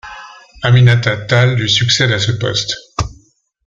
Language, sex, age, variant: French, male, 50-59, Français de métropole